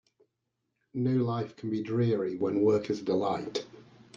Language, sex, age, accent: English, male, 50-59, England English